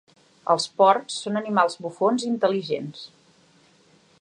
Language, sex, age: Catalan, female, 40-49